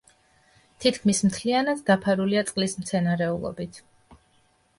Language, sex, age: Georgian, female, 30-39